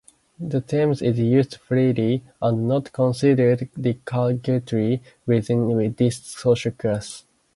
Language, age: English, 19-29